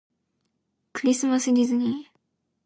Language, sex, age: Japanese, female, under 19